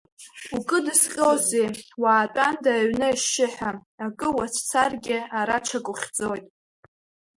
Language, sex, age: Abkhazian, female, under 19